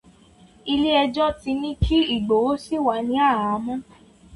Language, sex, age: Yoruba, female, 19-29